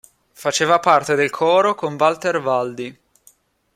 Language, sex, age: Italian, male, 19-29